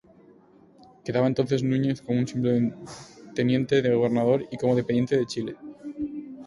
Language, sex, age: Spanish, male, 19-29